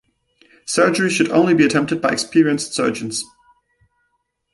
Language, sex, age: English, male, 19-29